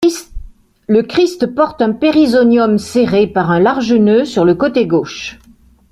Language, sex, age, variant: French, female, 60-69, Français de métropole